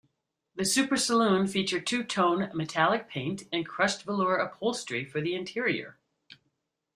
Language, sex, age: English, female, 50-59